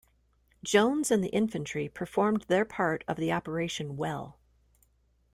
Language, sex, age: English, female, 50-59